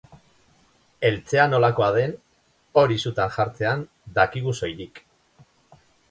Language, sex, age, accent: Basque, male, 50-59, Mendebalekoa (Araba, Bizkaia, Gipuzkoako mendebaleko herri batzuk)